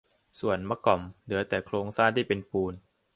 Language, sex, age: Thai, male, under 19